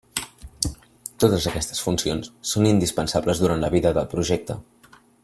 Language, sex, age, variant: Catalan, male, under 19, Central